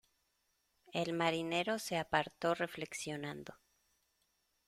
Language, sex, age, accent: Spanish, female, 40-49, México